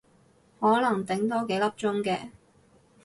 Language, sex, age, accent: Cantonese, female, 30-39, 广州音